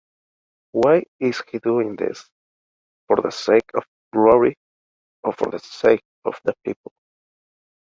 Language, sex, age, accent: English, male, 19-29, United States English